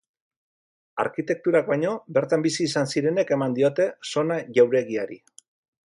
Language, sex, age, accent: Basque, male, 40-49, Mendebalekoa (Araba, Bizkaia, Gipuzkoako mendebaleko herri batzuk)